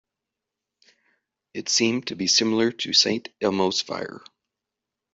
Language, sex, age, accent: English, male, 40-49, United States English